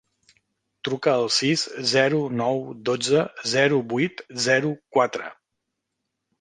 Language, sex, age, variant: Catalan, male, 50-59, Central